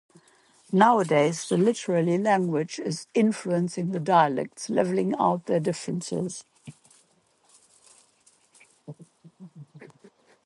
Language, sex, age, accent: English, female, 60-69, England English